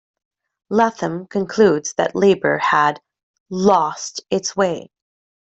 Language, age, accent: English, 30-39, England English